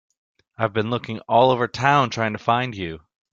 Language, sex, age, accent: English, male, 19-29, United States English